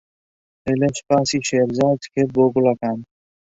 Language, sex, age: Central Kurdish, male, 30-39